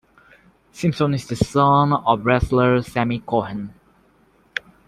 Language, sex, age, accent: English, male, under 19, England English